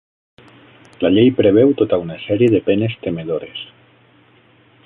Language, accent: Catalan, valencià